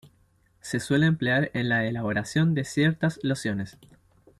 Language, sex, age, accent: Spanish, male, 19-29, Chileno: Chile, Cuyo